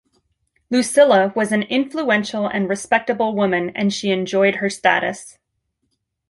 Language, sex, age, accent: English, female, 40-49, United States English